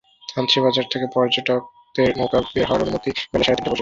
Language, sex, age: Bengali, male, 19-29